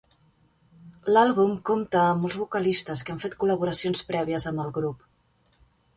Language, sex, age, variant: Catalan, female, 30-39, Central